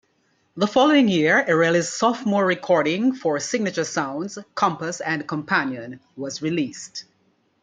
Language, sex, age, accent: English, female, 60-69, West Indies and Bermuda (Bahamas, Bermuda, Jamaica, Trinidad)